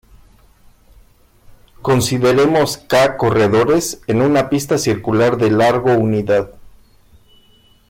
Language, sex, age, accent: Spanish, male, 40-49, México